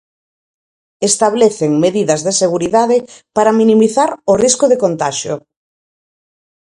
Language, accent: Galician, Normativo (estándar)